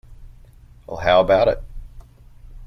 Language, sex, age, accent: English, male, 30-39, Australian English